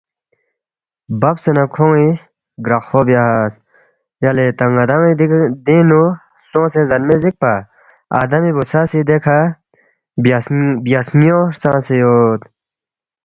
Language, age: Balti, 19-29